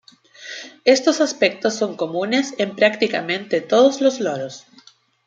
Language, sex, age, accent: Spanish, female, 19-29, Chileno: Chile, Cuyo